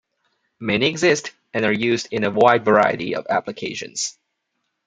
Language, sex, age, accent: English, male, 19-29, United States English